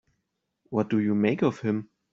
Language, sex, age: English, male, 30-39